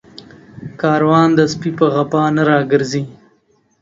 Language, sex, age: Pashto, male, 19-29